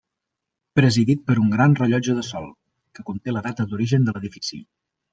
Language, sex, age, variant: Catalan, male, 40-49, Central